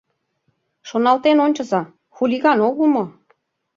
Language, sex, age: Mari, female, 40-49